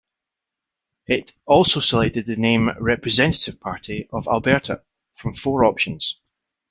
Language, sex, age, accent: English, male, 30-39, Scottish English